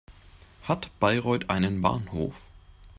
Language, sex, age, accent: German, male, 19-29, Deutschland Deutsch